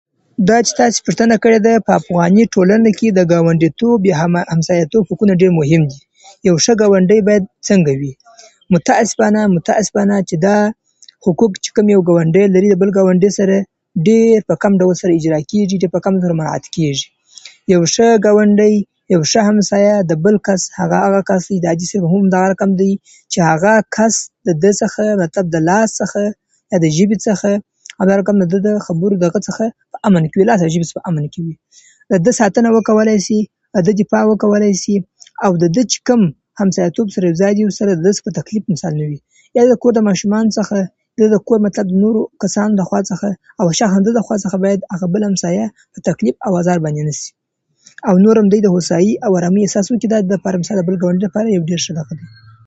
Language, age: Pashto, 19-29